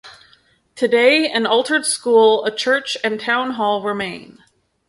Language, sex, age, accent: English, female, 30-39, Canadian English